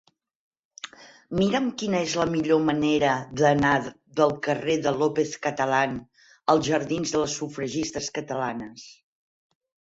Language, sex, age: Catalan, female, 50-59